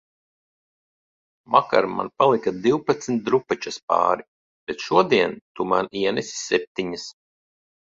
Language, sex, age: Latvian, male, 40-49